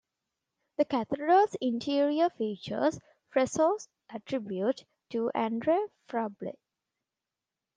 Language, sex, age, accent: English, female, 19-29, India and South Asia (India, Pakistan, Sri Lanka)